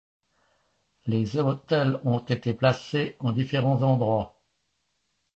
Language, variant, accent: French, Français d'Europe, Français de Suisse